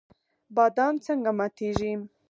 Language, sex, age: Pashto, female, under 19